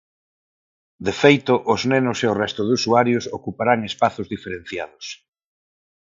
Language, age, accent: Galician, 30-39, Normativo (estándar); Neofalante